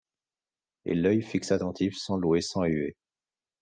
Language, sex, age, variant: French, male, 30-39, Français de métropole